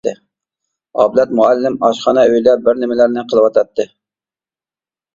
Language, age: Uyghur, 30-39